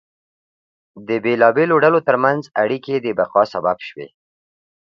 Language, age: Pashto, 30-39